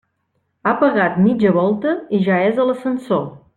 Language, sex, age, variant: Catalan, female, 30-39, Central